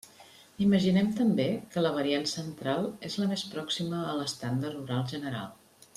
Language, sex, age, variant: Catalan, female, 50-59, Central